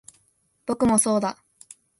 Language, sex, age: Japanese, female, 19-29